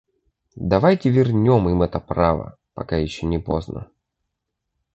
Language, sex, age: Russian, male, 30-39